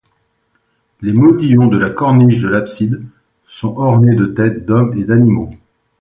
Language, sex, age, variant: French, male, 50-59, Français de métropole